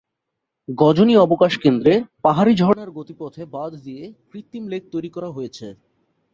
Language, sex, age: Bengali, male, 30-39